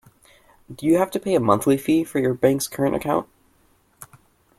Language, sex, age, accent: English, male, 19-29, United States English